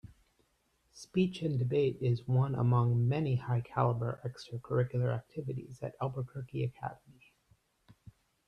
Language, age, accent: English, 30-39, United States English